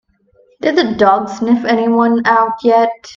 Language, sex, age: English, female, under 19